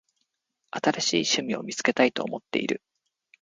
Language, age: Japanese, 30-39